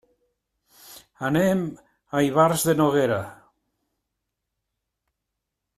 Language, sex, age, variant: Catalan, male, 70-79, Central